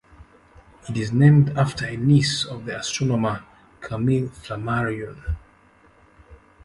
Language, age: English, 50-59